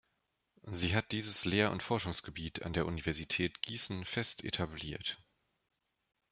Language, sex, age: German, male, 19-29